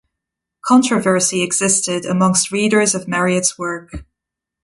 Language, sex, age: English, female, 19-29